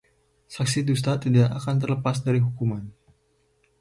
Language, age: Indonesian, 19-29